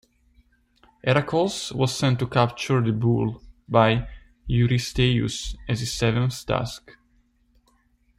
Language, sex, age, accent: English, male, 30-39, United States English